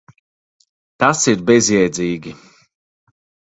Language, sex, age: Latvian, male, 30-39